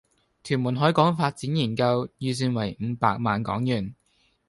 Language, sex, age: Cantonese, male, 19-29